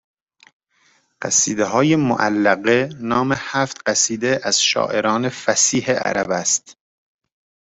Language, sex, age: Persian, male, 30-39